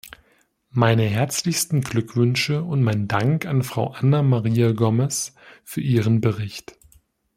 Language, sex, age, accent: German, male, 19-29, Deutschland Deutsch